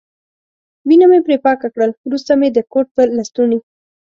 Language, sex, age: Pashto, female, 19-29